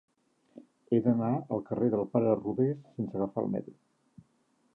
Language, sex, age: Catalan, male, 60-69